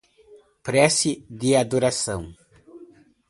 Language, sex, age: Portuguese, male, 50-59